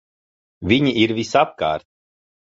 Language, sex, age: Latvian, male, 30-39